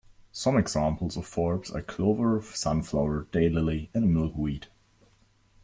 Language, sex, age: English, male, 19-29